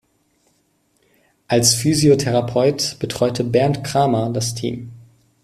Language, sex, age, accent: German, male, 19-29, Deutschland Deutsch